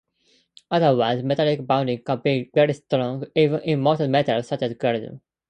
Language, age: English, under 19